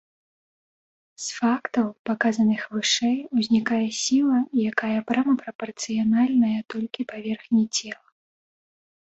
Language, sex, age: Belarusian, female, 19-29